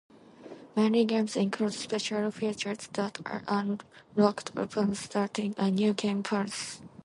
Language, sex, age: English, female, 19-29